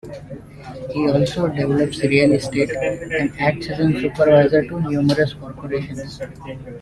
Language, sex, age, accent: English, male, 30-39, India and South Asia (India, Pakistan, Sri Lanka)